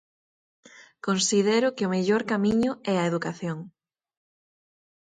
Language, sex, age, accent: Galician, female, 30-39, Normativo (estándar)